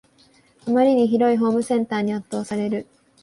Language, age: Japanese, 19-29